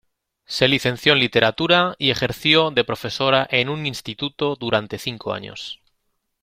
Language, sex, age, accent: Spanish, male, 30-39, España: Centro-Sur peninsular (Madrid, Toledo, Castilla-La Mancha)